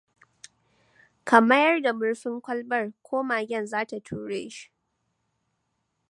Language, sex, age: Hausa, female, 19-29